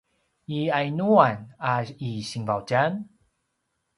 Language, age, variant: Paiwan, 30-39, pinayuanan a kinaikacedasan (東排灣語)